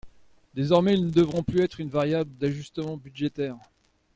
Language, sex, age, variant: French, male, 40-49, Français de métropole